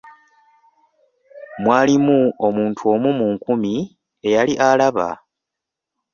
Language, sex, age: Ganda, male, 19-29